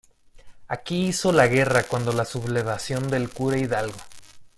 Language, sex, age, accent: Spanish, male, 19-29, México